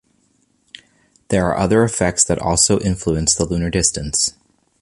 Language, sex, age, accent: English, male, 19-29, Canadian English